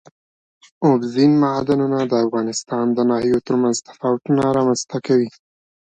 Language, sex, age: Pashto, male, 19-29